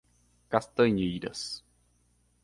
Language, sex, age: Portuguese, male, 19-29